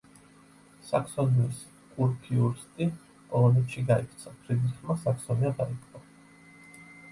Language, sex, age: Georgian, male, 30-39